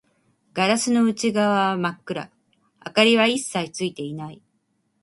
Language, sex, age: Japanese, female, 19-29